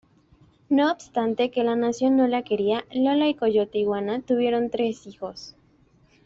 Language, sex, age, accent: Spanish, female, 19-29, México